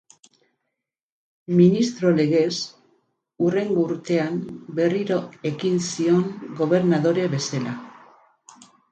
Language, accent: Basque, Mendebalekoa (Araba, Bizkaia, Gipuzkoako mendebaleko herri batzuk)